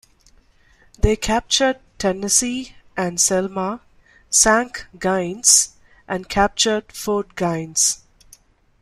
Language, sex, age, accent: English, female, 19-29, India and South Asia (India, Pakistan, Sri Lanka)